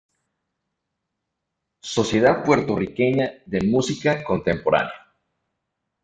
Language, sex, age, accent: Spanish, male, 40-49, México